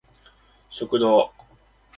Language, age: Japanese, 19-29